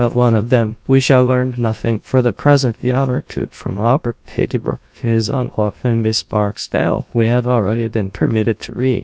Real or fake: fake